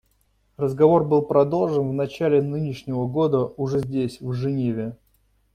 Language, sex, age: Russian, male, 30-39